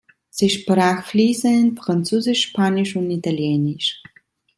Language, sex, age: German, female, 30-39